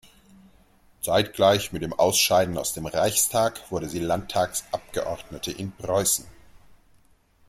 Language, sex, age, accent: German, male, 30-39, Deutschland Deutsch